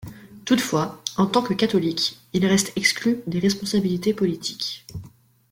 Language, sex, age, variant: French, female, 19-29, Français de métropole